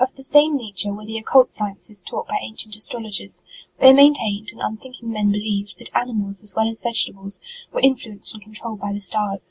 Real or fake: real